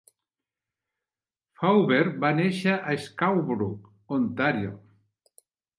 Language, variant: Catalan, Central